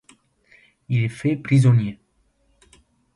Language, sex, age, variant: French, male, 19-29, Français de métropole